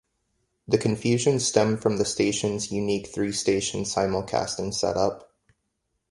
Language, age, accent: English, 30-39, United States English